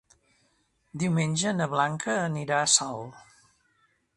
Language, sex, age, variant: Catalan, male, 60-69, Central